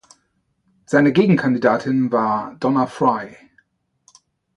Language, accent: German, Deutschland Deutsch